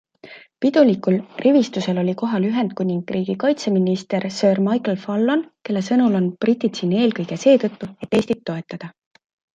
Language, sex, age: Estonian, female, 30-39